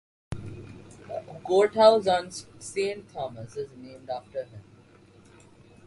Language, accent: English, India and South Asia (India, Pakistan, Sri Lanka)